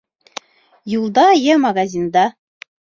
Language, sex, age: Bashkir, female, 19-29